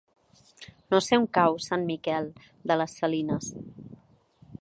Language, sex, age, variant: Catalan, female, 40-49, Central